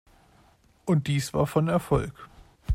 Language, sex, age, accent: German, male, 19-29, Deutschland Deutsch